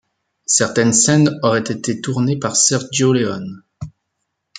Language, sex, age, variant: French, male, 19-29, Français de métropole